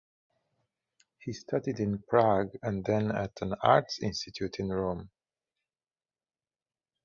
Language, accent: English, United States English